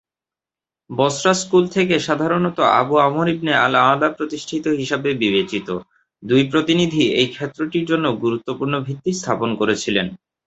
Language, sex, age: Bengali, male, under 19